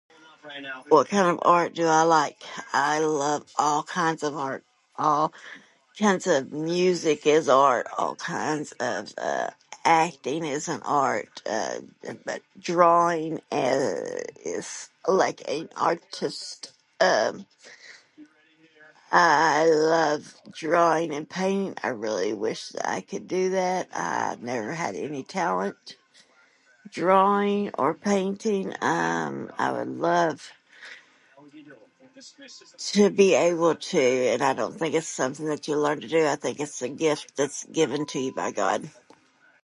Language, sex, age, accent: English, female, 40-49, United States English